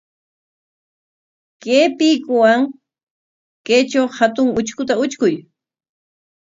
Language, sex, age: Corongo Ancash Quechua, female, 50-59